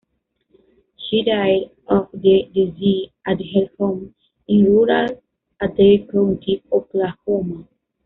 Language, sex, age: Spanish, female, 19-29